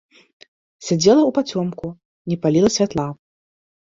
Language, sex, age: Belarusian, female, 19-29